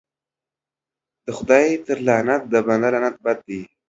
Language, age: Pashto, under 19